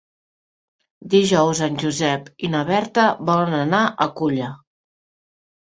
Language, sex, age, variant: Catalan, female, 40-49, Central